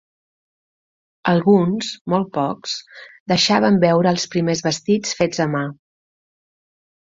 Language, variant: Catalan, Central